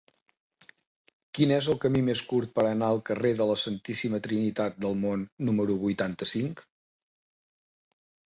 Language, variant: Catalan, Central